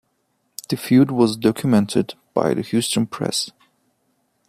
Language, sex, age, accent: English, male, 19-29, United States English